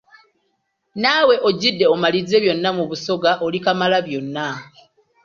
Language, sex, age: Ganda, female, 30-39